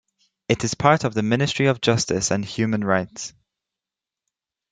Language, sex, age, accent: English, male, under 19, England English